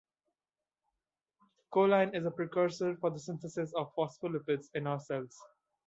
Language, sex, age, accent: English, male, 19-29, India and South Asia (India, Pakistan, Sri Lanka)